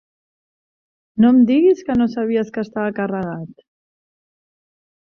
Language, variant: Catalan, Central